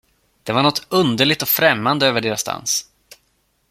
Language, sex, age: Swedish, male, 19-29